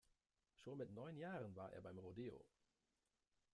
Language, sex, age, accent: German, male, 30-39, Deutschland Deutsch